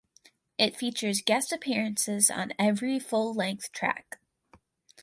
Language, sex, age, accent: English, female, under 19, United States English